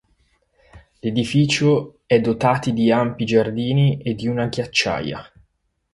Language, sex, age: Italian, male, 30-39